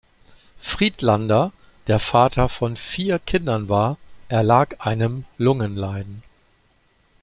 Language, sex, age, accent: German, male, 50-59, Deutschland Deutsch